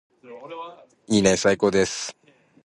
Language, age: Japanese, 19-29